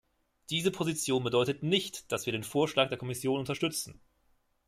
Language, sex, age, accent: German, male, 30-39, Deutschland Deutsch